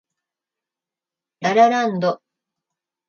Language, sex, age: Japanese, female, 40-49